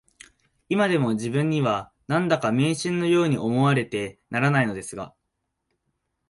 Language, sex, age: Japanese, male, 19-29